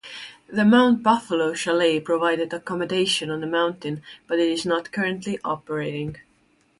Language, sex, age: English, female, 19-29